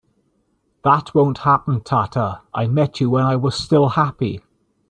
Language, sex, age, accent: English, male, 60-69, Welsh English